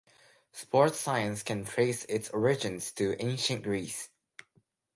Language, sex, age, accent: English, male, under 19, United States English